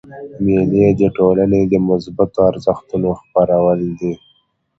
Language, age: Pashto, 19-29